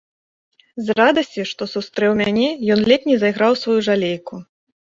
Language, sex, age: Belarusian, female, 30-39